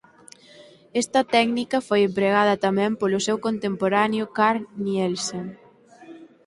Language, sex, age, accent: Galician, female, 19-29, Atlántico (seseo e gheada)